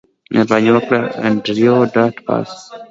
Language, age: Pashto, under 19